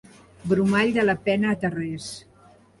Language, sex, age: Catalan, female, 50-59